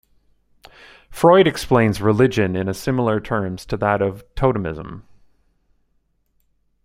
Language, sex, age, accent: English, male, 40-49, Canadian English